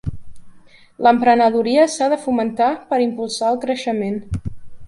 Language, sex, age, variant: Catalan, female, 19-29, Central